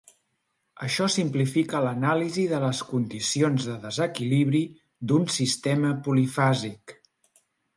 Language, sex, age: Catalan, male, 40-49